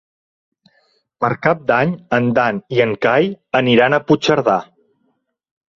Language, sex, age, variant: Catalan, male, 40-49, Central